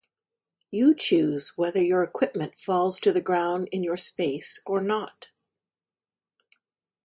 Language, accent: English, United States English